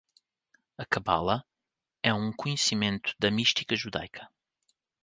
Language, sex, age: Portuguese, male, 40-49